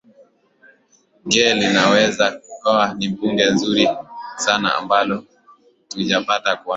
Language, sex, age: Swahili, male, 19-29